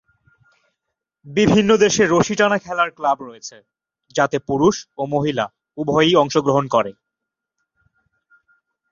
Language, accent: Bengali, Native